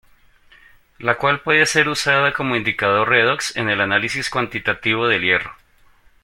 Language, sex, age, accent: Spanish, male, 40-49, Andino-Pacífico: Colombia, Perú, Ecuador, oeste de Bolivia y Venezuela andina